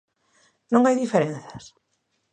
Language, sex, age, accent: Galician, female, 40-49, Normativo (estándar)